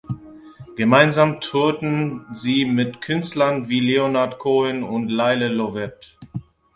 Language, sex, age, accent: German, male, 19-29, Deutschland Deutsch; Französisch Deutsch